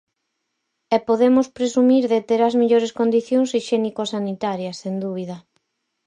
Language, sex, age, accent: Galician, female, 30-39, Normativo (estándar)